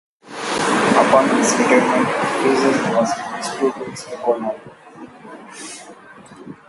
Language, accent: English, United States English